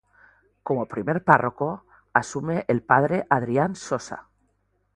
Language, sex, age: Spanish, female, 40-49